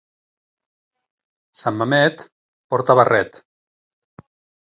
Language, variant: Catalan, Central